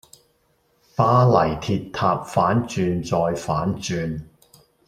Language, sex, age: Cantonese, male, 50-59